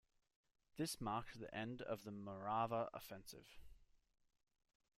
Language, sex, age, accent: English, male, 19-29, Australian English